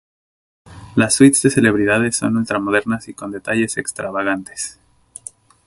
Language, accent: Spanish, México